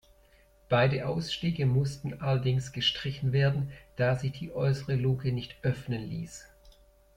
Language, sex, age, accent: German, male, 30-39, Deutschland Deutsch